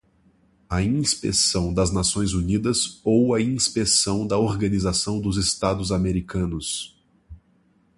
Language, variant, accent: Portuguese, Portuguese (Brasil), Mineiro